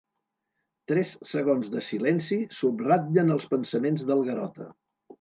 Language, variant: Catalan, Central